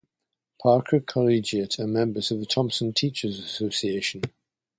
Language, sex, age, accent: English, male, 70-79, England English